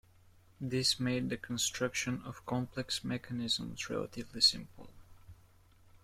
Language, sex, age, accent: English, male, under 19, England English